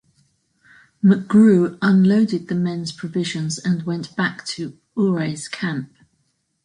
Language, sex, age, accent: English, female, 60-69, England English